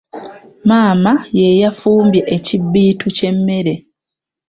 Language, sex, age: Ganda, female, 19-29